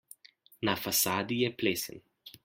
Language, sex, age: Slovenian, male, 19-29